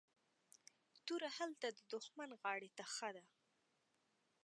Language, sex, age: Pashto, female, 19-29